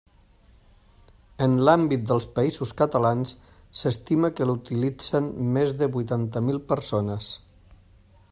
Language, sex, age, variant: Catalan, male, 60-69, Nord-Occidental